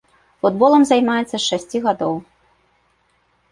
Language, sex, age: Belarusian, female, 30-39